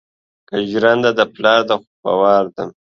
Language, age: Pashto, under 19